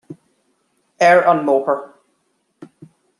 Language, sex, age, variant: Irish, male, 50-59, Gaeilge Uladh